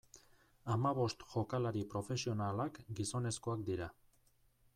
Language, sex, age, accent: Basque, male, 40-49, Erdialdekoa edo Nafarra (Gipuzkoa, Nafarroa)